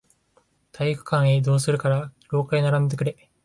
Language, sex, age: Japanese, male, 19-29